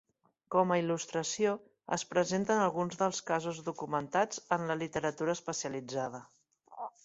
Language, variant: Catalan, Central